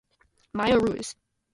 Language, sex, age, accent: English, female, under 19, United States English